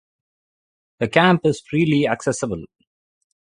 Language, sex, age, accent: English, male, 30-39, India and South Asia (India, Pakistan, Sri Lanka)